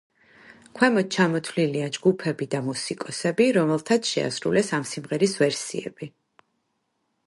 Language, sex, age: Georgian, female, 40-49